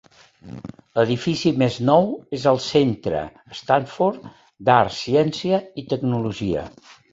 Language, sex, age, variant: Catalan, male, 70-79, Central